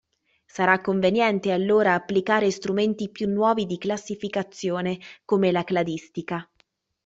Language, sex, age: Italian, female, 30-39